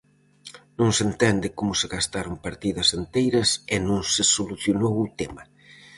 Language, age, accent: Galician, 50-59, Central (gheada)